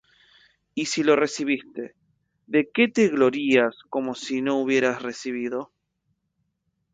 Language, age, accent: Spanish, 19-29, Rioplatense: Argentina, Uruguay, este de Bolivia, Paraguay